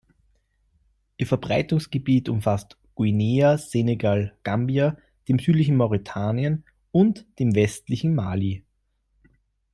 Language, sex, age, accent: German, male, 19-29, Österreichisches Deutsch